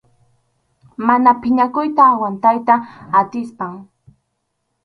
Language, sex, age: Arequipa-La Unión Quechua, female, under 19